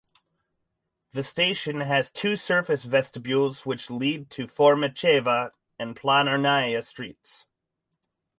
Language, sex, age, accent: English, male, 30-39, United States English